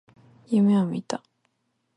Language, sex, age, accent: Japanese, female, 19-29, 関西弁